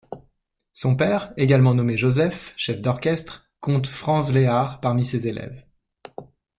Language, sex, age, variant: French, male, 40-49, Français de métropole